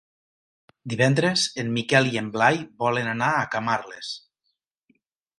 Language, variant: Catalan, Nord-Occidental